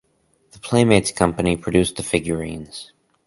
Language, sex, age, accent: English, male, 19-29, United States English